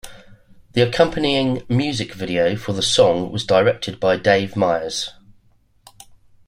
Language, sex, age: English, male, 50-59